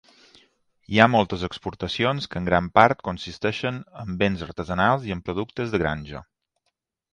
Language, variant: Catalan, Balear